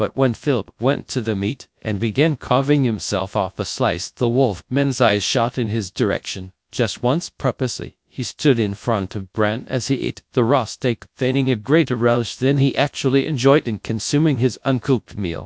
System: TTS, GradTTS